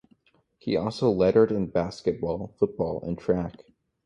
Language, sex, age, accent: English, male, under 19, United States English